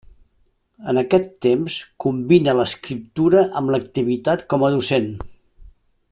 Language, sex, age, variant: Catalan, male, 60-69, Septentrional